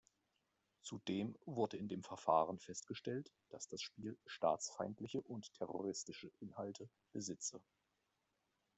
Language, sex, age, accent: German, male, 40-49, Deutschland Deutsch